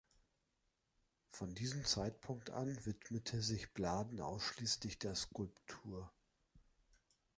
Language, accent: German, Deutschland Deutsch